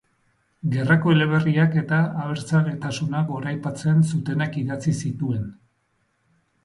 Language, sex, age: Basque, female, 40-49